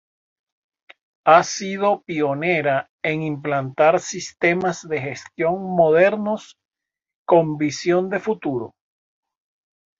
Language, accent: Spanish, Caribe: Cuba, Venezuela, Puerto Rico, República Dominicana, Panamá, Colombia caribeña, México caribeño, Costa del golfo de México